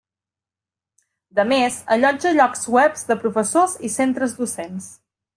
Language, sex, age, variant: Catalan, female, 30-39, Central